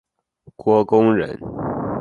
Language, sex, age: Chinese, male, under 19